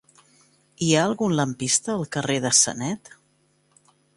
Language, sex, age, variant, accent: Catalan, female, 50-59, Central, central